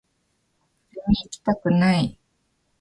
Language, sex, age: Japanese, female, 19-29